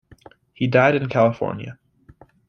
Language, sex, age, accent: English, male, under 19, United States English